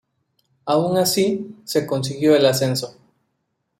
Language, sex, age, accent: Spanish, male, 19-29, México